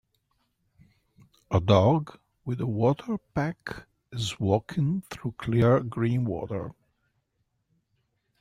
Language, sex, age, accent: English, male, 60-69, United States English